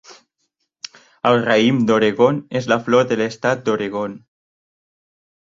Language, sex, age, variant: Catalan, male, 30-39, Central